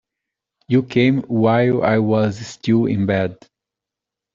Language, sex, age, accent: English, male, 30-39, United States English